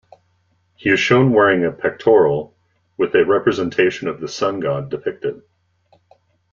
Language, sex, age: English, male, 40-49